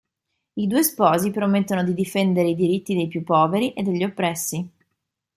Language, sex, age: Italian, female, 30-39